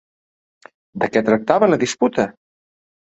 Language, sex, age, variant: Catalan, male, 40-49, Central